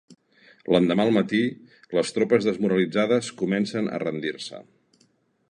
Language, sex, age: Catalan, male, 40-49